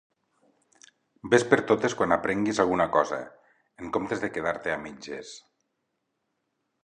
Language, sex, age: Catalan, male, 40-49